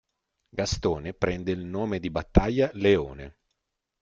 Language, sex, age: Italian, male, 40-49